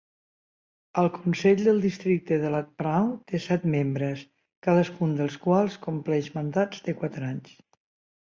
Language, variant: Catalan, Septentrional